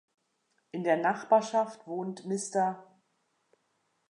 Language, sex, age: German, female, 40-49